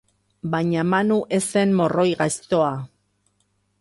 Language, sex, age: Basque, female, 50-59